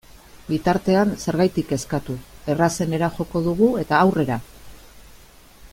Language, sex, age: Basque, female, 50-59